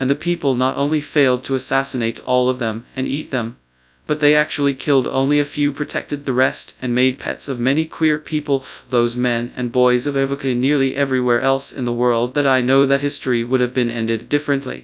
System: TTS, FastPitch